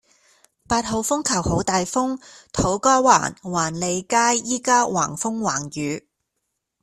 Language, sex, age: Cantonese, female, 40-49